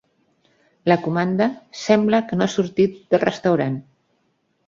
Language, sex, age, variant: Catalan, female, 50-59, Nord-Occidental